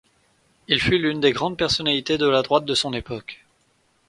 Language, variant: French, Français de métropole